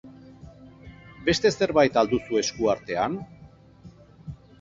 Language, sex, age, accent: Basque, male, 50-59, Erdialdekoa edo Nafarra (Gipuzkoa, Nafarroa)